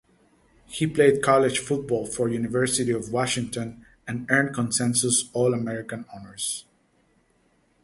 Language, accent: English, United States English